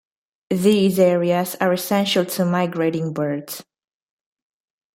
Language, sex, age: English, female, under 19